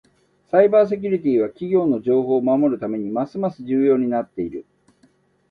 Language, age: Japanese, 60-69